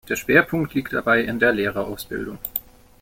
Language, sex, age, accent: German, male, 19-29, Deutschland Deutsch